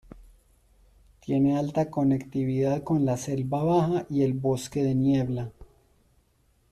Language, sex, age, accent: Spanish, male, 30-39, Caribe: Cuba, Venezuela, Puerto Rico, República Dominicana, Panamá, Colombia caribeña, México caribeño, Costa del golfo de México